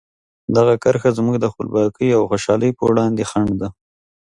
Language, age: Pashto, 30-39